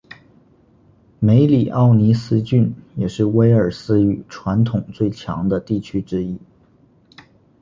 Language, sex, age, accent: Chinese, male, 19-29, 出生地：吉林省